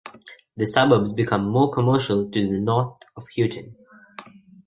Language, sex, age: English, male, under 19